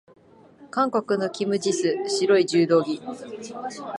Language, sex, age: Japanese, female, 19-29